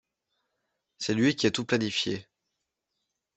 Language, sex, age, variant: French, male, 19-29, Français de métropole